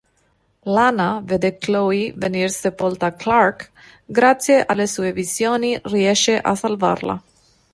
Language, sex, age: Italian, female, 30-39